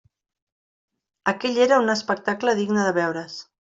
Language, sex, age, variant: Catalan, female, 50-59, Central